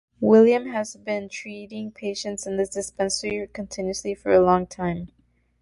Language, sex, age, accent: English, female, 19-29, United States English